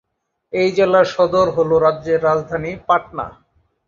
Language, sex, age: Bengali, male, 30-39